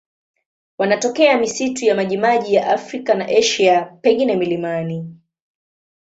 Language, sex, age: Swahili, female, 19-29